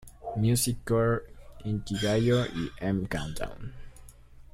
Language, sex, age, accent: Spanish, male, 19-29, México